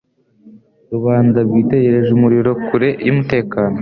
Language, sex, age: Kinyarwanda, male, under 19